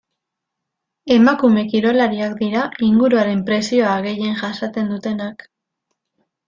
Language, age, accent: Basque, 19-29, Erdialdekoa edo Nafarra (Gipuzkoa, Nafarroa)